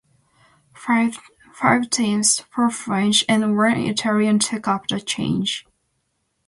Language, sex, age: English, female, 19-29